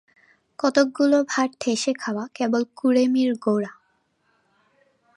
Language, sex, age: Bengali, female, 19-29